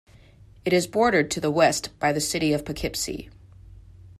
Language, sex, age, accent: English, female, 30-39, United States English